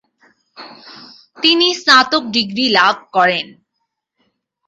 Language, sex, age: Bengali, female, 19-29